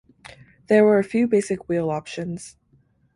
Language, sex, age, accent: English, female, 19-29, United States English